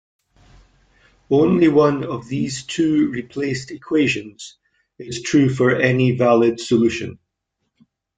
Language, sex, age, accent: English, male, 40-49, Scottish English